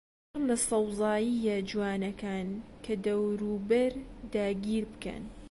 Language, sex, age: Central Kurdish, female, 19-29